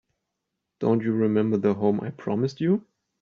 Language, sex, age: English, male, 30-39